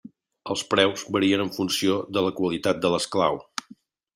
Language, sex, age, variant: Catalan, male, 50-59, Central